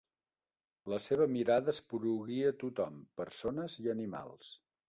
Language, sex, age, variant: Catalan, male, 50-59, Central